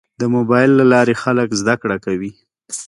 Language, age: Pashto, 30-39